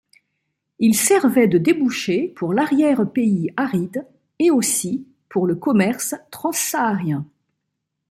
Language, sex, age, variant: French, female, 50-59, Français de métropole